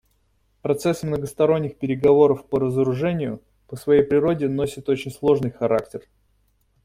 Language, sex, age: Russian, male, 30-39